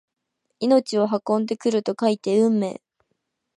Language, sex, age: Japanese, female, 19-29